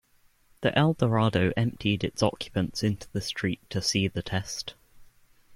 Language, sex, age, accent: English, male, under 19, England English